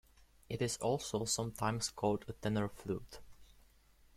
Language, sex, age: English, male, under 19